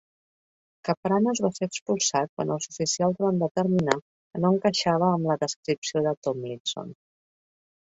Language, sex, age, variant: Catalan, female, 40-49, Central